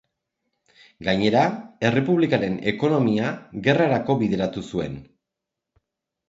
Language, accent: Basque, Erdialdekoa edo Nafarra (Gipuzkoa, Nafarroa)